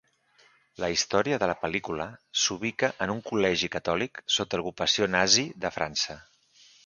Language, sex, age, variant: Catalan, male, 40-49, Central